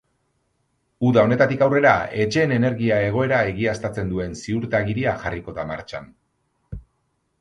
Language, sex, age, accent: Basque, male, 40-49, Mendebalekoa (Araba, Bizkaia, Gipuzkoako mendebaleko herri batzuk)